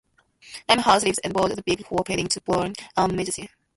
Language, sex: English, female